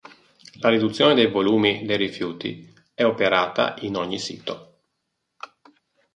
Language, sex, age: Italian, male, 40-49